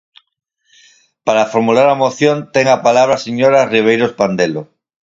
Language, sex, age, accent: Galician, male, 40-49, Normativo (estándar)